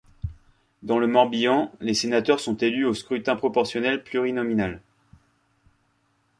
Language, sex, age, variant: French, male, 30-39, Français de métropole